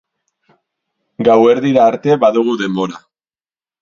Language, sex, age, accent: Basque, male, 19-29, Mendebalekoa (Araba, Bizkaia, Gipuzkoako mendebaleko herri batzuk)